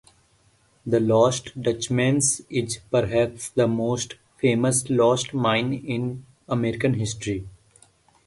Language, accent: English, India and South Asia (India, Pakistan, Sri Lanka)